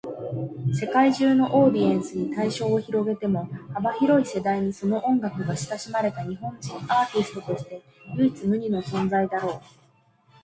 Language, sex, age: Japanese, female, 30-39